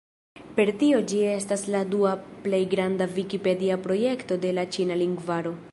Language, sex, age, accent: Esperanto, female, under 19, Internacia